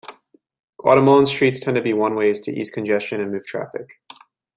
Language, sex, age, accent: English, male, 19-29, United States English